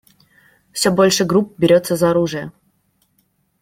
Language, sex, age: Russian, female, 19-29